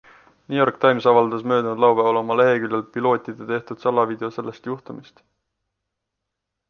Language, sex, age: Estonian, male, 19-29